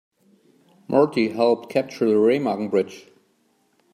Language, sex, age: English, male, 40-49